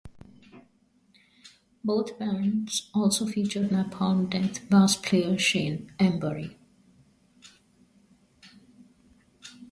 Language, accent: English, India and South Asia (India, Pakistan, Sri Lanka)